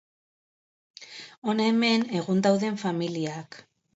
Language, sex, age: Basque, female, 40-49